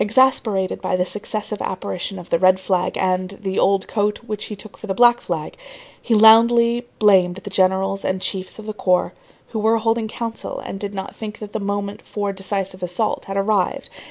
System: none